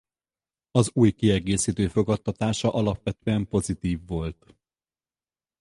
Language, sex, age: Hungarian, male, 50-59